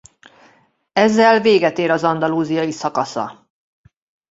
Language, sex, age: Hungarian, female, 40-49